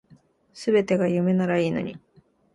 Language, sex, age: Japanese, female, 19-29